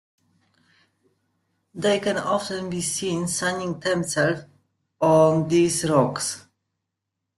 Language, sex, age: English, female, 50-59